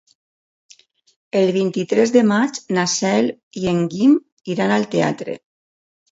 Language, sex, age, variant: Catalan, female, 50-59, Valencià meridional